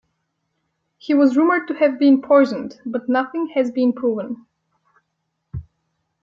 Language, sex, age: English, female, 19-29